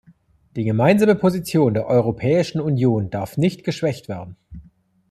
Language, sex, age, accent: German, male, 40-49, Deutschland Deutsch